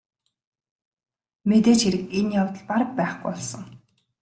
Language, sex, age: Mongolian, female, 19-29